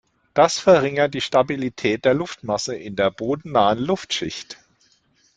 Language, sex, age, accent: German, male, 40-49, Deutschland Deutsch